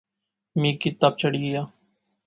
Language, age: Pahari-Potwari, 19-29